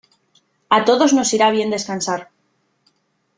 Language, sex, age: Spanish, female, 19-29